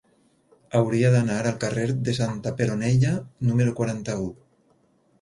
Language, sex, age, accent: Catalan, male, 50-59, valencià